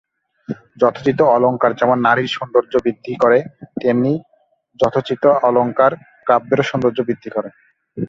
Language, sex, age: Bengali, male, 30-39